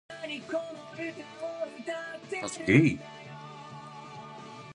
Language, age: English, under 19